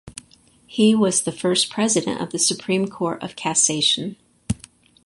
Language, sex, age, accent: English, female, 60-69, United States English